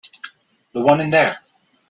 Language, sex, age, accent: English, male, 40-49, United States English